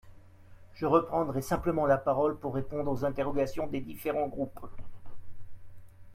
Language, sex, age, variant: French, male, 50-59, Français de métropole